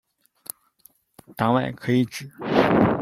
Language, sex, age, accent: Chinese, male, 19-29, 出生地：江苏省